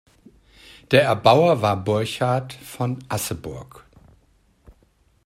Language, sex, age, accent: German, male, 50-59, Deutschland Deutsch